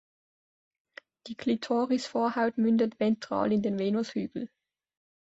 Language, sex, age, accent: German, female, 19-29, Schweizerdeutsch